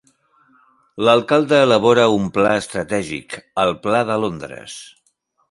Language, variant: Catalan, Central